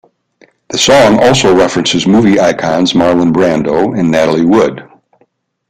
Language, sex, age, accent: English, male, 60-69, United States English